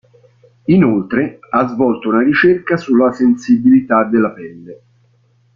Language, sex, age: Italian, male, 50-59